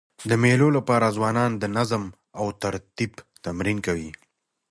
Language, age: Pashto, 19-29